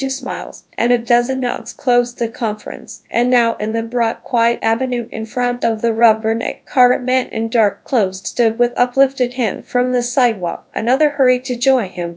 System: TTS, GradTTS